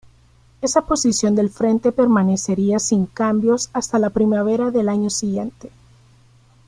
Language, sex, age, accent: Spanish, female, 30-39, América central